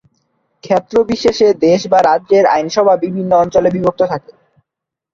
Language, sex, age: Bengali, male, 19-29